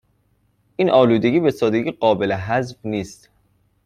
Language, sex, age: Persian, male, 19-29